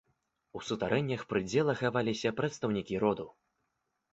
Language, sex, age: Belarusian, male, 19-29